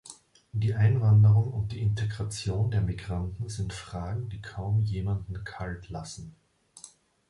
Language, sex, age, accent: German, male, 30-39, Österreichisches Deutsch